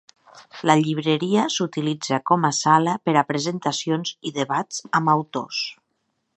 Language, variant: Catalan, Nord-Occidental